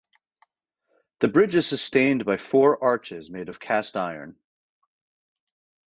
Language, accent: English, United States English